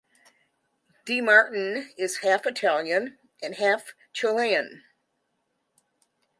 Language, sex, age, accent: English, female, 70-79, United States English